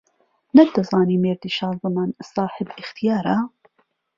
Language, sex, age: Central Kurdish, female, 30-39